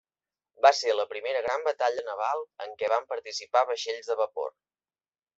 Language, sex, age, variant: Catalan, male, under 19, Central